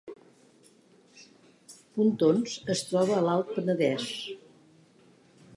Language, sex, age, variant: Catalan, female, 50-59, Central